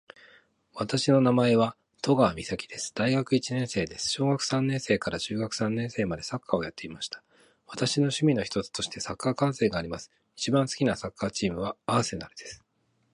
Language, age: Japanese, 30-39